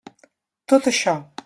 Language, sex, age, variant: Catalan, female, 50-59, Central